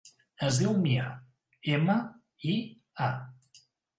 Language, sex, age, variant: Catalan, male, 40-49, Central